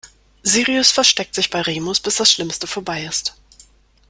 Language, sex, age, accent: German, female, 30-39, Deutschland Deutsch